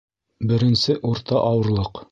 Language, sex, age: Bashkir, male, 60-69